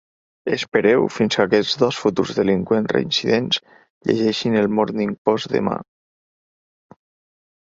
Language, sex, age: Catalan, male, 19-29